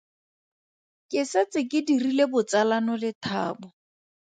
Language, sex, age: Tswana, female, 30-39